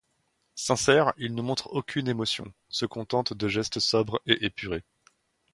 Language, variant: French, Français de métropole